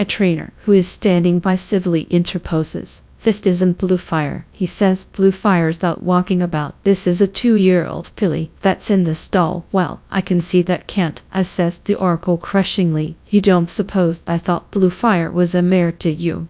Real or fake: fake